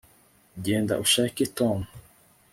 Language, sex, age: Kinyarwanda, female, 30-39